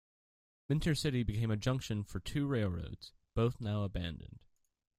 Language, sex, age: English, male, under 19